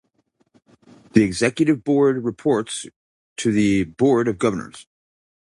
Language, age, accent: English, 40-49, United States English